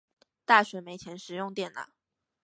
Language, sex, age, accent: Chinese, female, 19-29, 出生地：臺北市